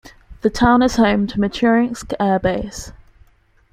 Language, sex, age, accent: English, female, 19-29, England English